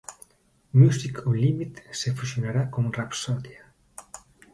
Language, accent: Spanish, España: Norte peninsular (Asturias, Castilla y León, Cantabria, País Vasco, Navarra, Aragón, La Rioja, Guadalajara, Cuenca)